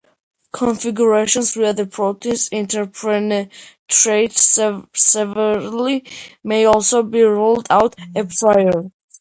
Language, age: English, under 19